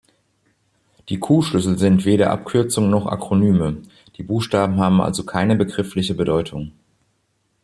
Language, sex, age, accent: German, male, 40-49, Deutschland Deutsch